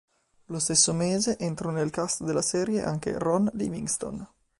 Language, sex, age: Italian, male, 19-29